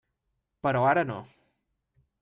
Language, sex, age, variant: Catalan, male, 19-29, Central